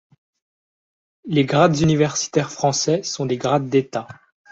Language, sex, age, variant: French, male, under 19, Français de métropole